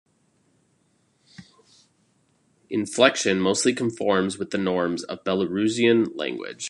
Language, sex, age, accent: English, male, 30-39, United States English